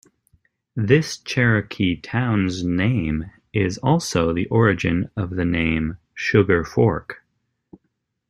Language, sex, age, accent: English, male, 30-39, United States English